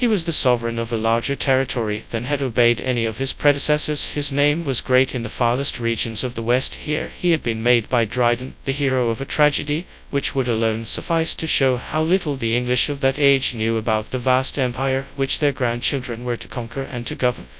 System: TTS, FastPitch